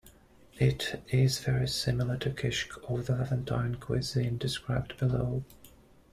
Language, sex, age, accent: English, male, 30-39, England English